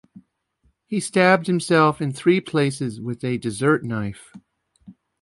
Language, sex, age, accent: English, male, 50-59, United States English